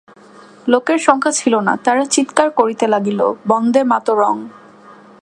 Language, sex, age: Bengali, female, 19-29